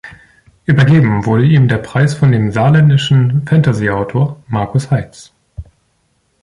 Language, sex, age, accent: German, male, 19-29, Deutschland Deutsch